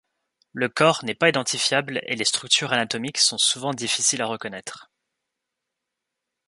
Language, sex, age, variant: French, male, 19-29, Français de métropole